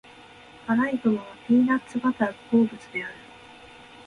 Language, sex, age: Japanese, female, 19-29